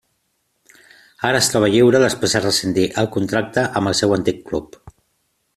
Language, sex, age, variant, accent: Catalan, male, 50-59, Central, central